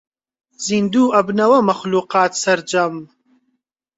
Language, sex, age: Central Kurdish, male, 19-29